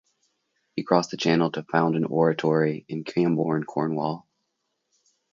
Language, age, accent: English, 40-49, United States English